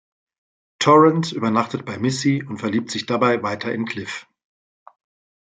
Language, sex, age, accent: German, male, 50-59, Deutschland Deutsch